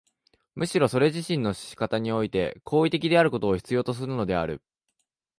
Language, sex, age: Japanese, male, 19-29